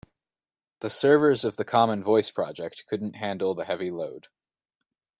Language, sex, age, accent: English, male, 19-29, United States English